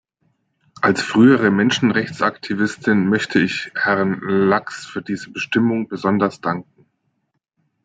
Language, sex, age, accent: German, male, 40-49, Deutschland Deutsch